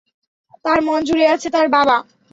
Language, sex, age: Bengali, female, 19-29